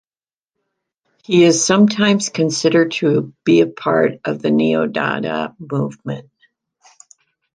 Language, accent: English, United States English